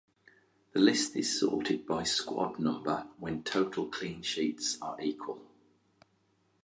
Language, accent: English, England English